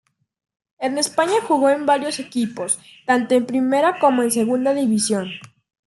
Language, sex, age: Spanish, female, 40-49